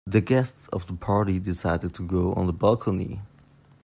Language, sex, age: English, male, 30-39